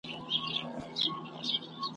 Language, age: Pashto, 30-39